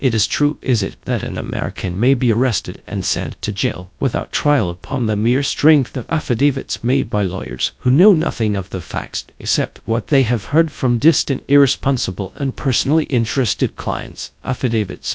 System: TTS, GradTTS